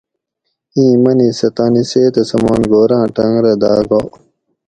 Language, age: Gawri, 19-29